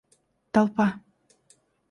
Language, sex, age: Russian, female, 19-29